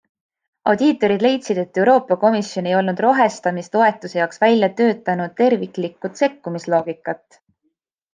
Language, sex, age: Estonian, female, 19-29